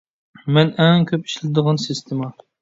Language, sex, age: Uyghur, male, 30-39